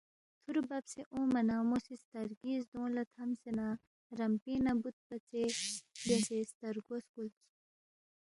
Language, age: Balti, 19-29